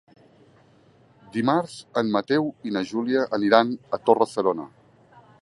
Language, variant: Catalan, Central